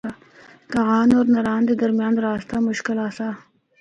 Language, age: Northern Hindko, 19-29